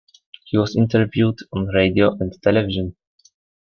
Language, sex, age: English, male, 19-29